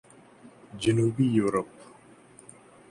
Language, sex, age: Urdu, male, 19-29